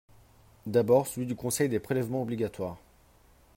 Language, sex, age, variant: French, male, 30-39, Français de métropole